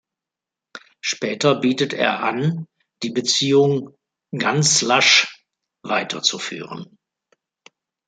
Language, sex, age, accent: German, male, 60-69, Deutschland Deutsch